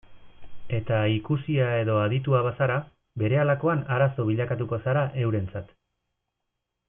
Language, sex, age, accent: Basque, male, 30-39, Erdialdekoa edo Nafarra (Gipuzkoa, Nafarroa)